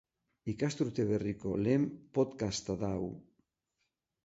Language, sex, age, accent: Basque, male, 60-69, Mendebalekoa (Araba, Bizkaia, Gipuzkoako mendebaleko herri batzuk)